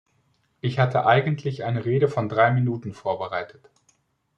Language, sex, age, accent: German, male, 40-49, Deutschland Deutsch